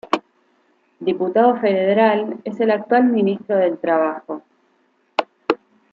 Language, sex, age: Spanish, female, 19-29